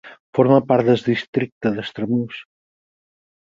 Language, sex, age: Catalan, male, 50-59